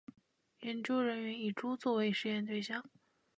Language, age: Chinese, 19-29